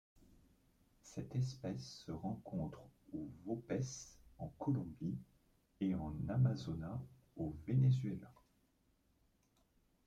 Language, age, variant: French, 30-39, Français de métropole